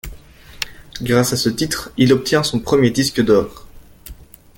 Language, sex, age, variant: French, male, under 19, Français de métropole